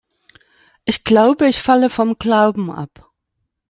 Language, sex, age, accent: German, male, 40-49, Deutschland Deutsch